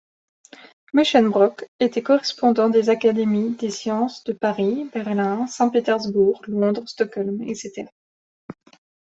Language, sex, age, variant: French, female, 19-29, Français de métropole